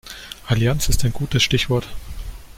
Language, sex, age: German, male, 19-29